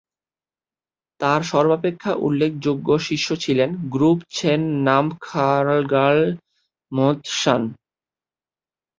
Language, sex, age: Bengali, male, 19-29